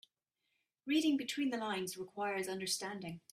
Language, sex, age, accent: English, female, 30-39, Irish English